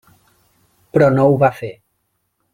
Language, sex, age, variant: Catalan, male, 30-39, Central